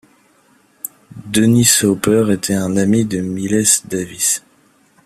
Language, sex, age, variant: French, male, 19-29, Français de métropole